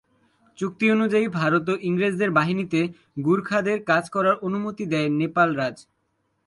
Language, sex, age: Bengali, male, under 19